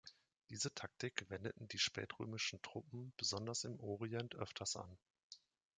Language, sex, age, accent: German, male, 30-39, Deutschland Deutsch